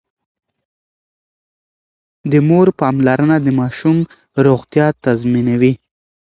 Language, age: Pashto, 19-29